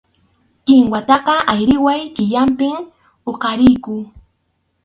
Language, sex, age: Arequipa-La Unión Quechua, female, 19-29